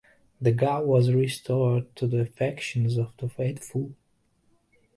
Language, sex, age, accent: English, male, 30-39, England English